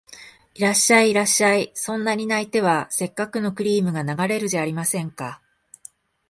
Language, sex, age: Japanese, female, 40-49